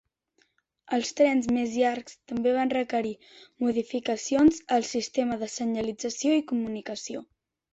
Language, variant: Catalan, Central